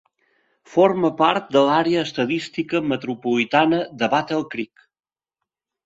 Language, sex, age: Catalan, male, 50-59